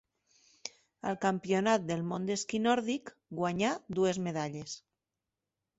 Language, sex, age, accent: Catalan, female, 40-49, valencià; Tortosí